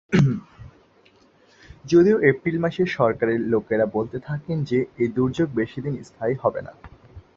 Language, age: Bengali, 19-29